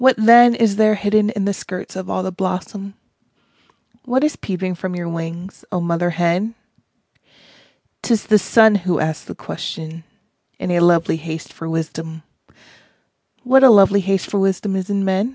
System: none